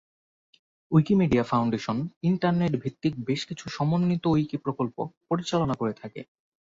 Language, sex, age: Bengali, male, 19-29